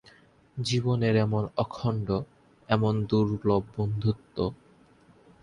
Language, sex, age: Bengali, male, 19-29